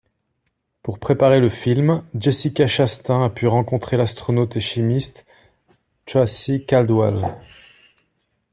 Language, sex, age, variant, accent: French, male, 40-49, Français d'Europe, Français de Suisse